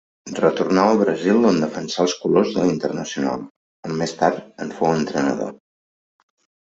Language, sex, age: Catalan, male, 50-59